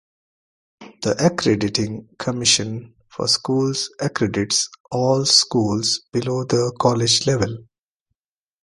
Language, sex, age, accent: English, male, 40-49, India and South Asia (India, Pakistan, Sri Lanka)